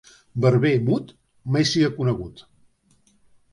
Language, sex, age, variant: Catalan, male, 60-69, Central